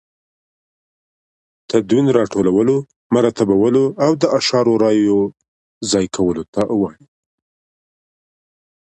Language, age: Pashto, 19-29